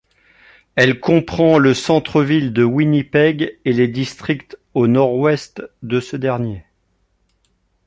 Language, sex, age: French, male, 50-59